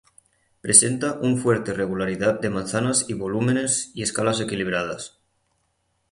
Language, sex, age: Spanish, male, 19-29